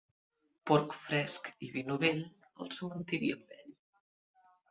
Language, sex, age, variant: Catalan, male, under 19, Central